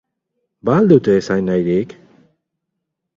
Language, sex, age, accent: Basque, male, 50-59, Mendebalekoa (Araba, Bizkaia, Gipuzkoako mendebaleko herri batzuk)